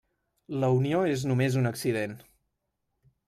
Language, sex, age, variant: Catalan, male, 19-29, Central